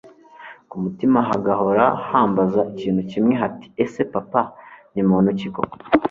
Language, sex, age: Kinyarwanda, male, 19-29